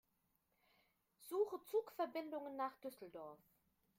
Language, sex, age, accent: German, female, 50-59, Deutschland Deutsch